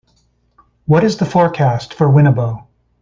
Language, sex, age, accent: English, male, 50-59, United States English